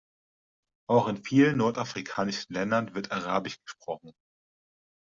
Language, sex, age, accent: German, male, 30-39, Deutschland Deutsch